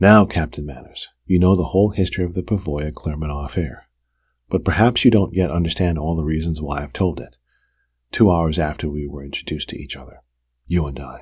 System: none